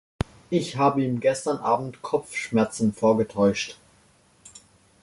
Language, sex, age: German, male, under 19